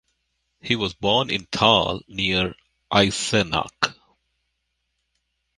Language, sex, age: English, male, 50-59